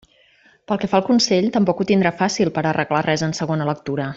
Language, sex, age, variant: Catalan, female, 40-49, Central